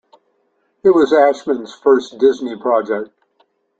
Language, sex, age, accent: English, male, 70-79, Canadian English